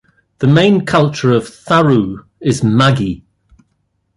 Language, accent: English, England English